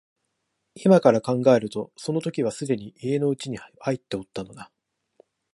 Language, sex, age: Japanese, male, 19-29